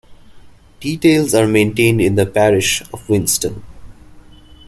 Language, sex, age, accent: English, male, 19-29, India and South Asia (India, Pakistan, Sri Lanka)